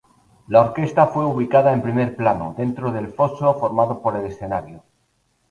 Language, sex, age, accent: Spanish, male, 30-39, España: Norte peninsular (Asturias, Castilla y León, Cantabria, País Vasco, Navarra, Aragón, La Rioja, Guadalajara, Cuenca)